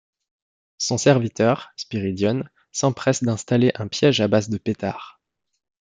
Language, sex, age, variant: French, male, 30-39, Français de métropole